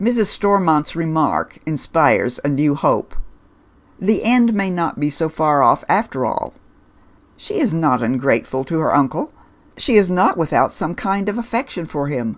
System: none